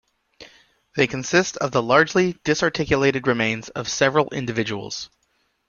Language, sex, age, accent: English, male, 30-39, United States English